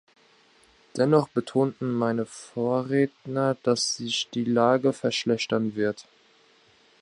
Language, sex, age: German, male, under 19